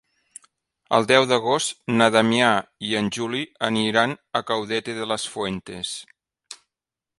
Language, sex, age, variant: Catalan, male, 40-49, Central